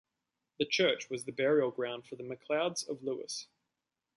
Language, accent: English, Australian English